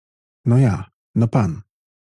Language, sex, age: Polish, male, 40-49